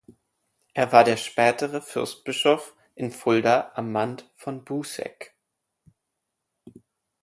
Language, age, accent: German, 19-29, Deutschland Deutsch